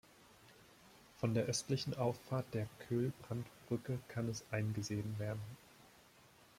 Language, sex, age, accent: German, male, 19-29, Deutschland Deutsch